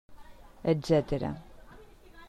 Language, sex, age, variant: Catalan, female, 60-69, Nord-Occidental